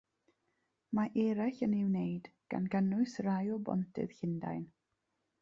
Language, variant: Welsh, South-Western Welsh